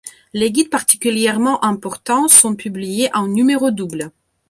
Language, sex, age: French, female, 30-39